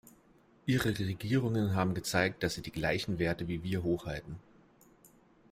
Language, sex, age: German, male, 30-39